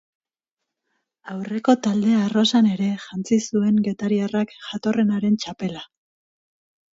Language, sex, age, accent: Basque, female, 30-39, Mendebalekoa (Araba, Bizkaia, Gipuzkoako mendebaleko herri batzuk)